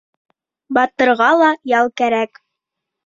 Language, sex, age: Bashkir, female, under 19